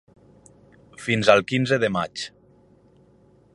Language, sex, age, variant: Catalan, male, 30-39, Nord-Occidental